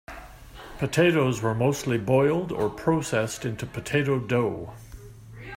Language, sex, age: English, male, 60-69